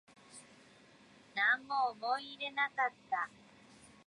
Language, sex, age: Japanese, male, 19-29